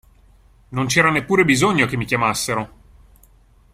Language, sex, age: Italian, male, 30-39